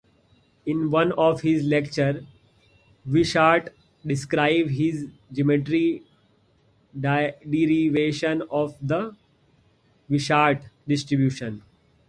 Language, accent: English, India and South Asia (India, Pakistan, Sri Lanka)